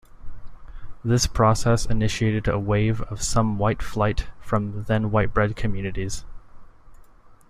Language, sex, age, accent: English, male, 19-29, United States English